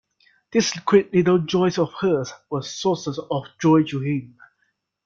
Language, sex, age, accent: English, male, 19-29, Malaysian English